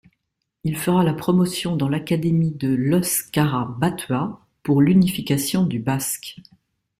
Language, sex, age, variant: French, female, 50-59, Français de métropole